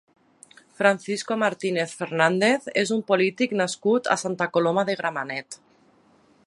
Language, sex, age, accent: Catalan, female, 30-39, valencià